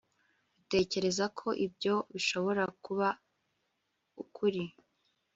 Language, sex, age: Kinyarwanda, female, 19-29